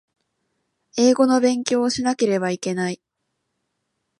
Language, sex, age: Japanese, female, 19-29